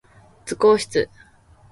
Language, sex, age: Japanese, female, 19-29